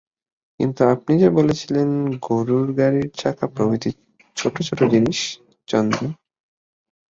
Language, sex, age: Bengali, male, under 19